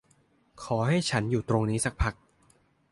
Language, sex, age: Thai, male, 19-29